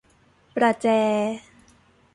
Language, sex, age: Thai, female, 19-29